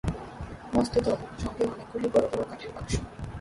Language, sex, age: Bengali, female, 19-29